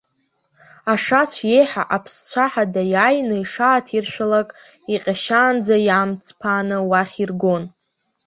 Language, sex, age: Abkhazian, female, under 19